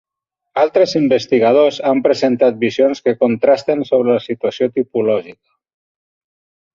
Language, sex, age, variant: Catalan, male, 50-59, Central